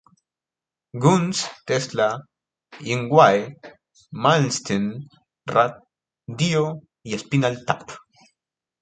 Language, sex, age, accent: Spanish, male, under 19, Andino-Pacífico: Colombia, Perú, Ecuador, oeste de Bolivia y Venezuela andina